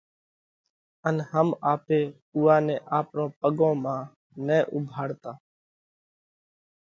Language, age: Parkari Koli, 19-29